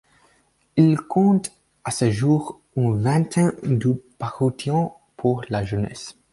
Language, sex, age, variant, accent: French, male, under 19, Français d'Afrique subsaharienne et des îles africaines, Français de Madagascar